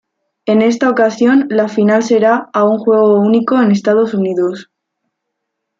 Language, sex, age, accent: Spanish, female, under 19, España: Sur peninsular (Andalucia, Extremadura, Murcia)